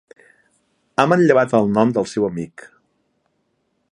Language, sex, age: Catalan, male, 40-49